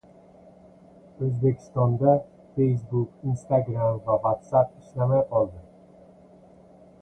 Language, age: Uzbek, 40-49